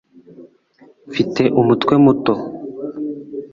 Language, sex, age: Kinyarwanda, female, under 19